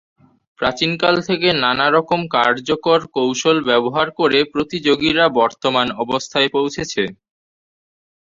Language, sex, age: Bengali, male, under 19